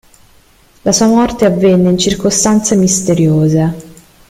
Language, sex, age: Italian, female, 30-39